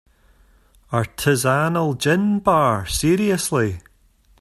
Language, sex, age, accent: English, male, 40-49, Scottish English